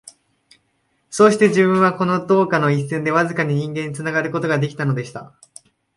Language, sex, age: Japanese, female, 19-29